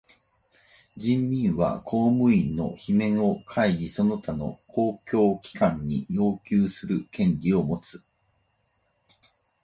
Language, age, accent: Japanese, 50-59, 標準語